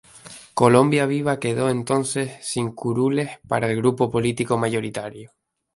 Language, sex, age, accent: Spanish, male, 19-29, España: Islas Canarias